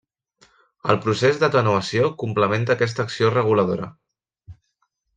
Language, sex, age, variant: Catalan, male, 30-39, Central